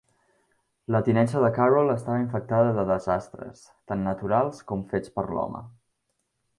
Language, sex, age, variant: Catalan, male, 19-29, Central